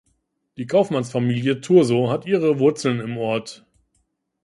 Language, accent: German, Deutschland Deutsch